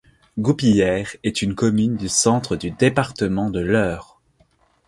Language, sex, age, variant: French, male, under 19, Français de métropole